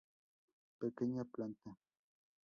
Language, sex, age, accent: Spanish, male, under 19, México